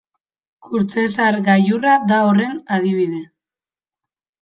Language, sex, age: Basque, female, 19-29